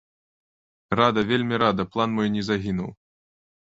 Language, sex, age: Belarusian, male, 30-39